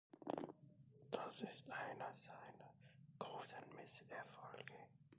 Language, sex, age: German, male, 19-29